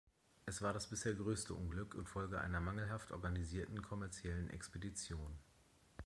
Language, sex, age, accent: German, male, 30-39, Deutschland Deutsch